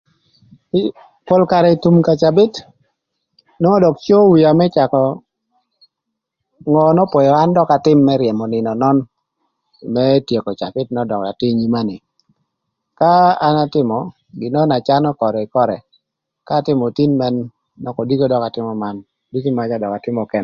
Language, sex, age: Thur, male, 40-49